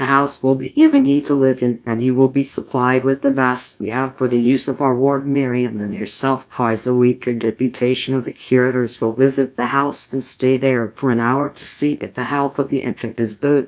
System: TTS, GlowTTS